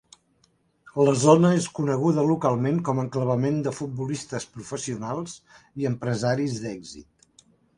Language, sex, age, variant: Catalan, male, 60-69, Central